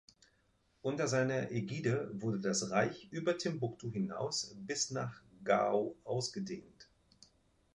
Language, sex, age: German, male, 50-59